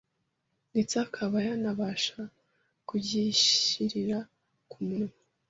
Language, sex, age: Kinyarwanda, female, 19-29